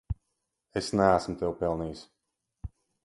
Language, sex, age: Latvian, male, 40-49